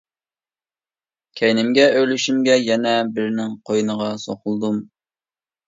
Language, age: Uyghur, 30-39